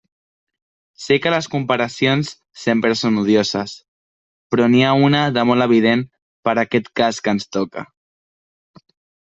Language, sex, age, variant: Catalan, male, under 19, Central